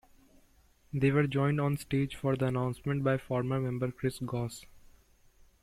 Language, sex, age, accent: English, male, under 19, India and South Asia (India, Pakistan, Sri Lanka)